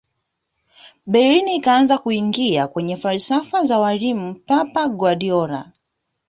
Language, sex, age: Swahili, female, 19-29